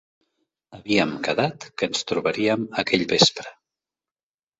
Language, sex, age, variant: Catalan, male, 50-59, Central